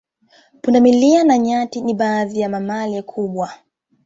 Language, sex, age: Swahili, female, 19-29